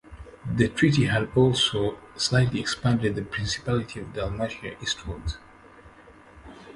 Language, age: English, 50-59